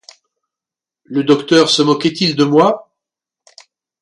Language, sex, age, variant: French, male, 50-59, Français de métropole